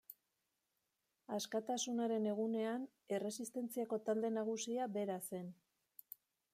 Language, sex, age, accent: Basque, female, 50-59, Mendebalekoa (Araba, Bizkaia, Gipuzkoako mendebaleko herri batzuk)